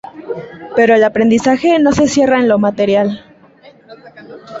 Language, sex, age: Spanish, female, 19-29